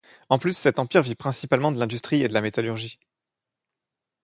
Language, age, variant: French, 19-29, Français de métropole